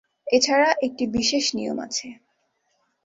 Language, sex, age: Bengali, female, 19-29